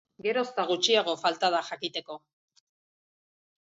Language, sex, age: Basque, male, 50-59